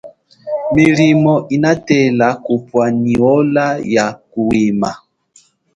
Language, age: Chokwe, 30-39